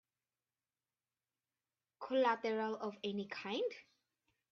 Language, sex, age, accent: English, female, 19-29, United States English